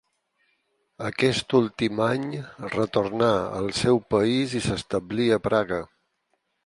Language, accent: Catalan, mallorquí